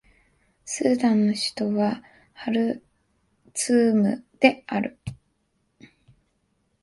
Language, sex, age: Japanese, female, 19-29